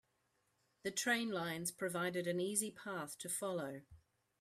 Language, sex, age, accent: English, female, 40-49, Australian English